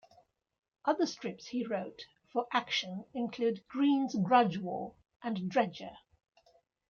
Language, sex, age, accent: English, female, 60-69, England English